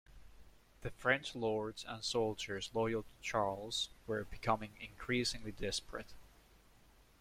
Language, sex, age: English, male, 19-29